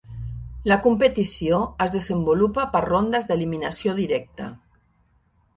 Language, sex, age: Catalan, female, 50-59